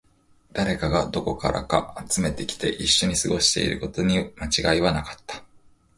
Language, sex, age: Japanese, male, 19-29